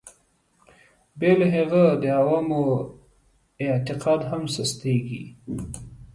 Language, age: Pashto, 19-29